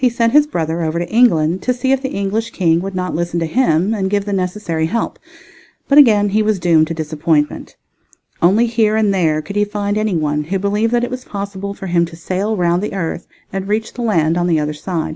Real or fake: real